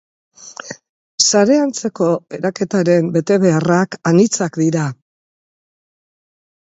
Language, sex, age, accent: Basque, female, 60-69, Mendebalekoa (Araba, Bizkaia, Gipuzkoako mendebaleko herri batzuk)